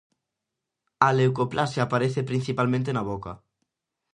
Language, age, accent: Galician, 19-29, Atlántico (seseo e gheada)